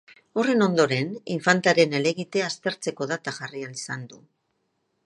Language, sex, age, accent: Basque, female, 60-69, Erdialdekoa edo Nafarra (Gipuzkoa, Nafarroa)